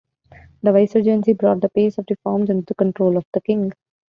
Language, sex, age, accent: English, female, 19-29, United States English